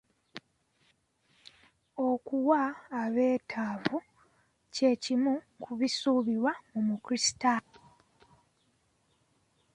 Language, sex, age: Ganda, female, 19-29